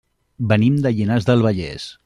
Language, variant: Catalan, Central